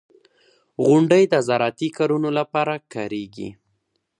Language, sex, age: Pashto, male, under 19